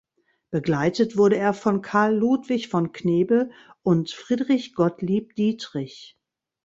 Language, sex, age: German, female, 60-69